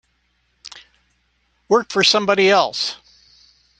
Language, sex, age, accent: English, male, 70-79, United States English